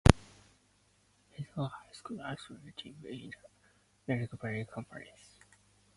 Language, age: English, 19-29